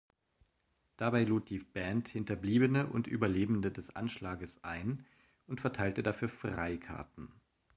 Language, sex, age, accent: German, male, 30-39, Deutschland Deutsch